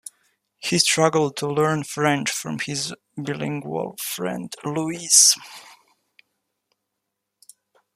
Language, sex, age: English, male, 19-29